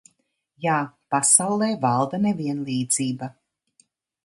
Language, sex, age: Latvian, female, 60-69